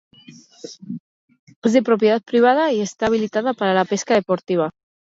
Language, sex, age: Spanish, female, 40-49